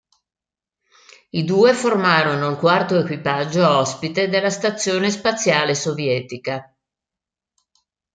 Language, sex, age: Italian, female, 60-69